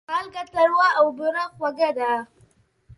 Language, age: Pashto, 19-29